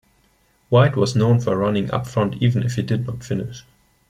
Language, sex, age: English, male, 19-29